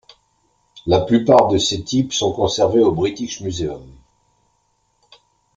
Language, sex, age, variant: French, male, 70-79, Français de métropole